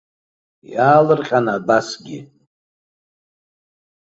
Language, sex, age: Abkhazian, male, 50-59